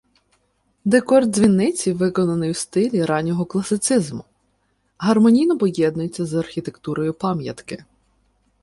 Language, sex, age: Ukrainian, female, 30-39